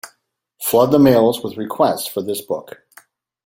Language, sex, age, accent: English, male, 50-59, United States English